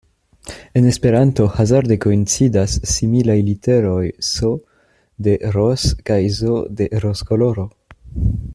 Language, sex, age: Esperanto, male, 19-29